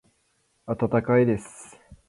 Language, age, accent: Japanese, under 19, 標準語